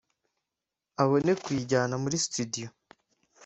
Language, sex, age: Kinyarwanda, male, 19-29